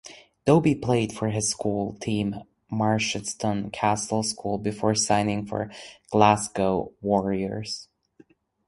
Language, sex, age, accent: English, male, 19-29, United States English